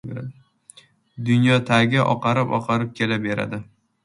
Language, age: Uzbek, 19-29